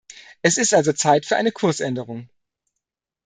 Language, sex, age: German, male, 30-39